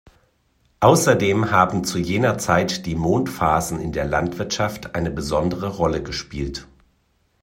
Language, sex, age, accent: German, male, 40-49, Deutschland Deutsch